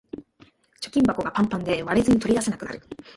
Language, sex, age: Japanese, male, 19-29